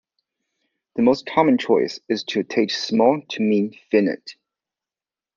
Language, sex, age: English, male, 40-49